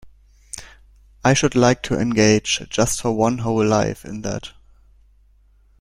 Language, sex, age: English, male, under 19